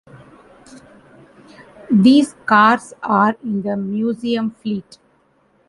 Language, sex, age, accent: English, female, 40-49, India and South Asia (India, Pakistan, Sri Lanka)